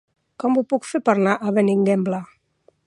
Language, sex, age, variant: Catalan, female, 50-59, Central